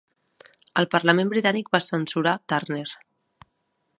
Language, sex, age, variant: Catalan, female, 30-39, Central